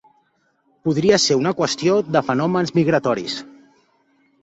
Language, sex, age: Catalan, male, 30-39